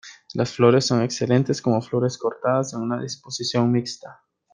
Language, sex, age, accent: Spanish, male, 19-29, América central